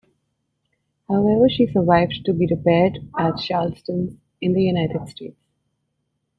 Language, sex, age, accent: English, female, 19-29, India and South Asia (India, Pakistan, Sri Lanka)